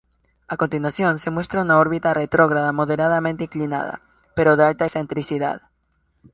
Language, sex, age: Spanish, male, under 19